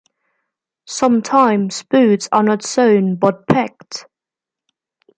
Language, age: English, 19-29